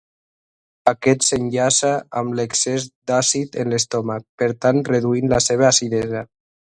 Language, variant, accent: Catalan, Nord-Occidental, septentrional